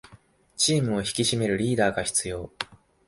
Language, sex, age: Japanese, male, 19-29